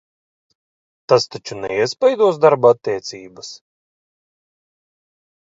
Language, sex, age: Latvian, male, 30-39